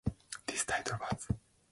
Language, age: English, 19-29